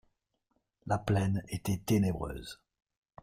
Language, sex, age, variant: French, male, 50-59, Français de métropole